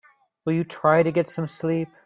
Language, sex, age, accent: English, male, 19-29, United States English